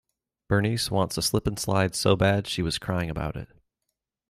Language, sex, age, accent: English, male, 30-39, United States English